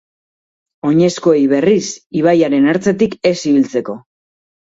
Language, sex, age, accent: Basque, female, 30-39, Mendebalekoa (Araba, Bizkaia, Gipuzkoako mendebaleko herri batzuk)